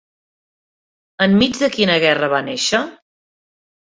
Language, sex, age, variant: Catalan, female, 40-49, Septentrional